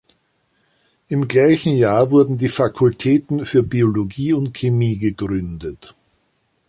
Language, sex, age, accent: German, male, 60-69, Österreichisches Deutsch